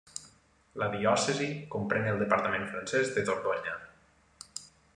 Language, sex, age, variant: Catalan, male, 19-29, Nord-Occidental